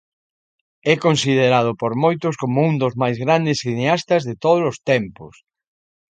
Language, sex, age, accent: Galician, male, 60-69, Atlántico (seseo e gheada)